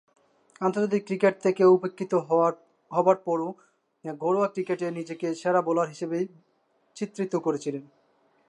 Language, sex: Bengali, male